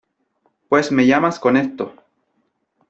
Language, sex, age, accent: Spanish, male, 30-39, Chileno: Chile, Cuyo